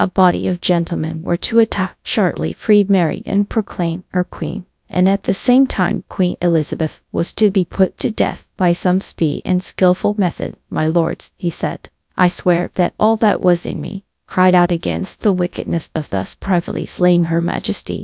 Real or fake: fake